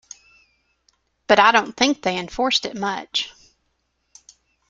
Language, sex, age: English, female, 40-49